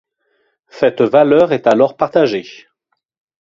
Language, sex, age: French, male, 50-59